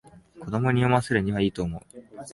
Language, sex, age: Japanese, male, 19-29